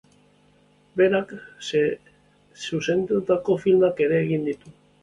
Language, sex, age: Basque, male, 30-39